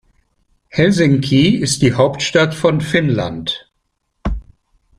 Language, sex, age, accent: German, male, 60-69, Deutschland Deutsch